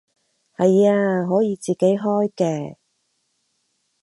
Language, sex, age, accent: Cantonese, female, 30-39, 广州音